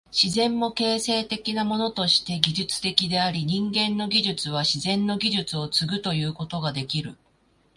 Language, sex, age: Japanese, female, 40-49